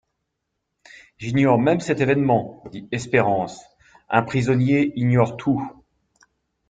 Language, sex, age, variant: French, male, 40-49, Français de métropole